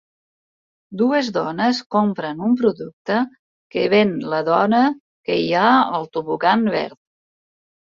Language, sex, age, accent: Catalan, female, 50-59, aprenent (recent, des del castellà)